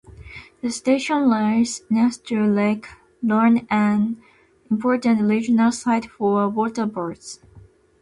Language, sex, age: English, female, 19-29